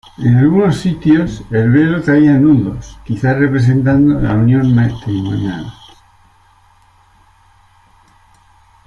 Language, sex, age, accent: Spanish, male, 60-69, España: Centro-Sur peninsular (Madrid, Toledo, Castilla-La Mancha)